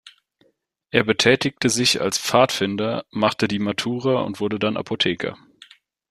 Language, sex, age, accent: German, male, 19-29, Deutschland Deutsch